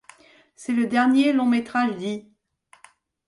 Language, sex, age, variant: French, female, 40-49, Français de métropole